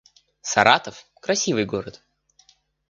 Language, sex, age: Russian, male, 19-29